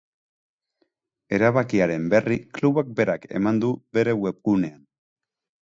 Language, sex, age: Basque, male, 30-39